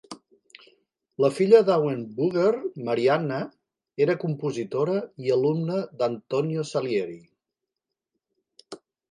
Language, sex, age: Catalan, male, 50-59